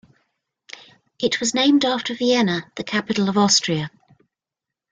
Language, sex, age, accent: English, female, 60-69, England English